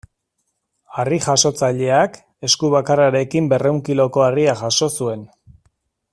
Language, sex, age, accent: Basque, male, 40-49, Erdialdekoa edo Nafarra (Gipuzkoa, Nafarroa)